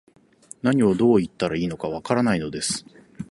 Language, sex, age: Japanese, male, 40-49